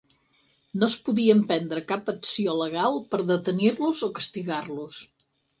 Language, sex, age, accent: Catalan, female, 60-69, Empordanès